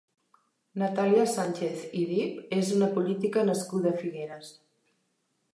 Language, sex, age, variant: Catalan, female, 60-69, Central